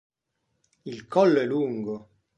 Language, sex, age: Italian, male, 40-49